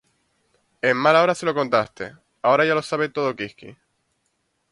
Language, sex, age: Spanish, male, 19-29